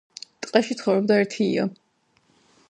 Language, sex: Georgian, female